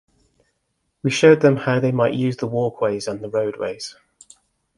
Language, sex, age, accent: English, male, 40-49, England English